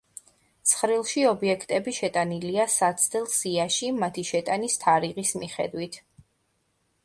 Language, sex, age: Georgian, female, 19-29